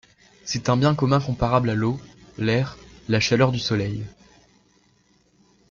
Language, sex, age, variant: French, male, under 19, Français de métropole